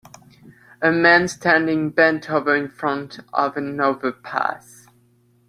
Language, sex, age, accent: English, male, under 19, England English